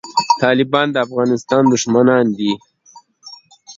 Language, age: Pashto, 19-29